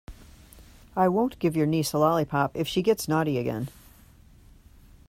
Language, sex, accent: English, female, United States English